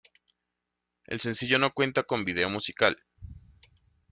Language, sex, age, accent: Spanish, male, 30-39, Caribe: Cuba, Venezuela, Puerto Rico, República Dominicana, Panamá, Colombia caribeña, México caribeño, Costa del golfo de México